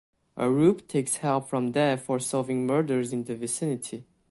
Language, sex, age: English, male, 19-29